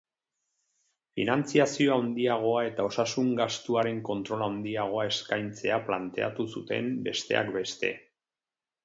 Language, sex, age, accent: Basque, male, 40-49, Erdialdekoa edo Nafarra (Gipuzkoa, Nafarroa)